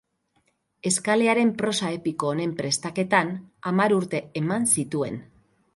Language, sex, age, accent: Basque, female, 50-59, Mendebalekoa (Araba, Bizkaia, Gipuzkoako mendebaleko herri batzuk)